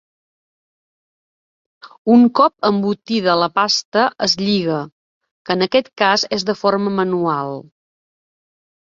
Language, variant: Catalan, Central